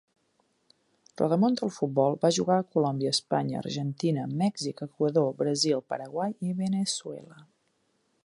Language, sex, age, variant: Catalan, female, 40-49, Central